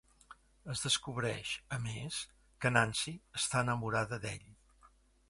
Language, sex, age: Catalan, male, 60-69